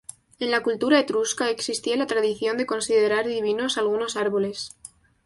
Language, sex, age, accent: Spanish, female, 19-29, España: Centro-Sur peninsular (Madrid, Toledo, Castilla-La Mancha)